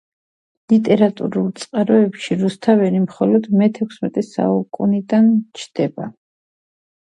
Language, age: Georgian, 40-49